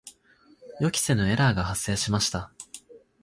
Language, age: Japanese, 19-29